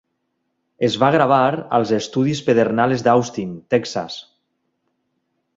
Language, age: Catalan, 40-49